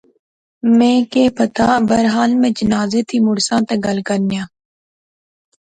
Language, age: Pahari-Potwari, 19-29